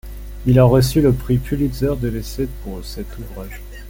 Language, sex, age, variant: French, male, 19-29, Français de métropole